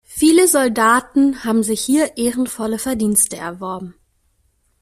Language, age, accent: German, 30-39, Deutschland Deutsch